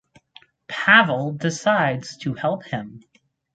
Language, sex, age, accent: English, male, under 19, United States English